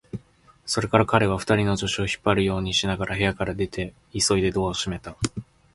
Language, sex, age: Japanese, male, 19-29